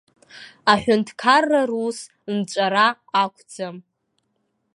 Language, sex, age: Abkhazian, female, under 19